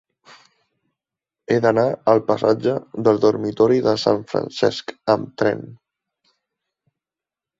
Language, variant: Catalan, Central